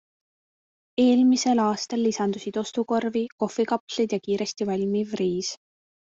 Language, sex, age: Estonian, female, 19-29